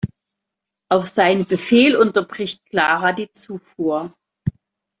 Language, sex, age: German, female, 60-69